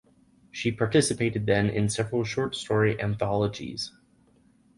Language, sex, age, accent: English, male, 19-29, United States English